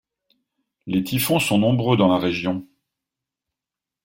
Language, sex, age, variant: French, male, 50-59, Français de métropole